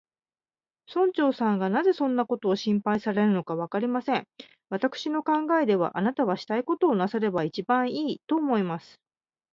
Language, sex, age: Japanese, female, 40-49